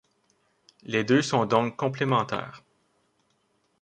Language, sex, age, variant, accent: French, male, 30-39, Français d'Amérique du Nord, Français du Canada